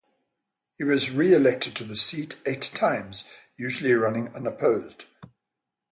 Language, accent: English, England English; Southern African (South Africa, Zimbabwe, Namibia)